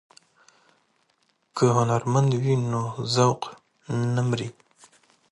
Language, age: Pashto, 19-29